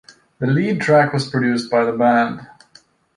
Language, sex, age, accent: English, male, 30-39, United States English